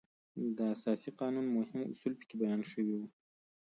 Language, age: Pashto, 30-39